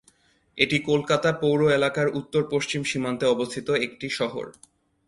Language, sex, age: Bengali, male, 19-29